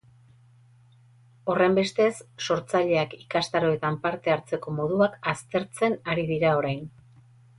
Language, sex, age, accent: Basque, female, 40-49, Erdialdekoa edo Nafarra (Gipuzkoa, Nafarroa)